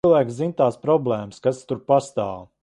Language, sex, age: Latvian, male, 50-59